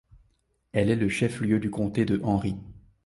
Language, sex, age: French, male, 19-29